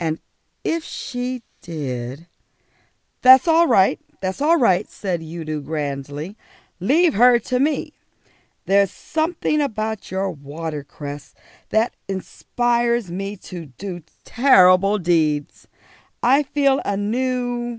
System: none